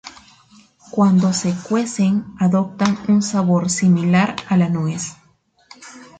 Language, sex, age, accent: Spanish, female, 19-29, Andino-Pacífico: Colombia, Perú, Ecuador, oeste de Bolivia y Venezuela andina